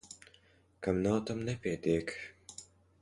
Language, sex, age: Latvian, male, 19-29